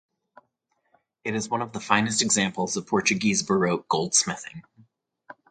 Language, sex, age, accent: English, male, 30-39, United States English